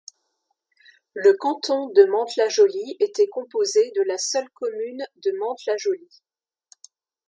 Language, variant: French, Français de métropole